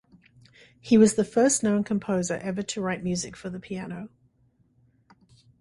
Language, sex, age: English, female, 60-69